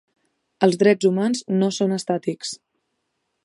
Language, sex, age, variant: Catalan, female, 19-29, Central